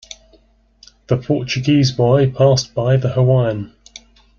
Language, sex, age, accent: English, male, 30-39, England English